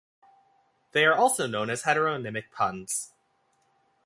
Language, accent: English, United States English